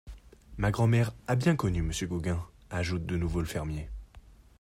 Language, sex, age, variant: French, male, 19-29, Français de métropole